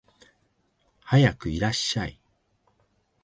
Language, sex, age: Japanese, male, 50-59